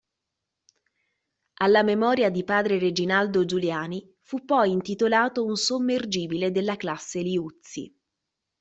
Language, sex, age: Italian, female, 30-39